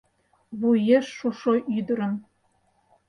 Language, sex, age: Mari, female, 60-69